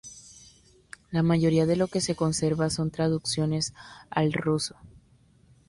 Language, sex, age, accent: Spanish, female, under 19, Caribe: Cuba, Venezuela, Puerto Rico, República Dominicana, Panamá, Colombia caribeña, México caribeño, Costa del golfo de México